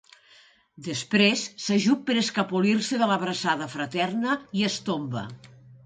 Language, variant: Catalan, Nord-Occidental